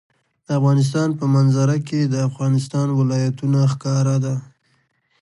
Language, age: Pashto, 30-39